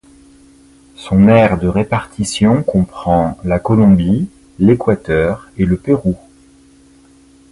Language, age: French, 40-49